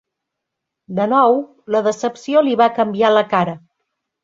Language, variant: Catalan, Central